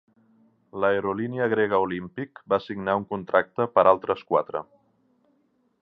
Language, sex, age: Catalan, male, 40-49